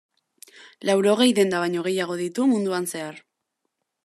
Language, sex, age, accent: Basque, female, 19-29, Mendebalekoa (Araba, Bizkaia, Gipuzkoako mendebaleko herri batzuk)